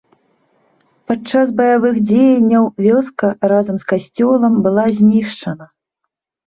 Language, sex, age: Belarusian, female, 30-39